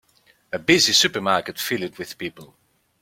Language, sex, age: English, male, 30-39